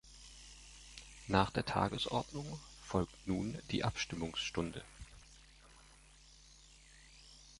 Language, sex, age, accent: German, male, 40-49, Deutschland Deutsch